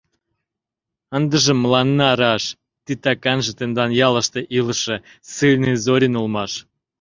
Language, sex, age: Mari, male, 30-39